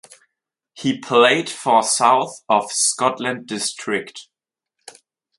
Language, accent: English, German English